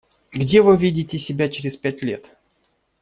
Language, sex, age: Russian, male, 40-49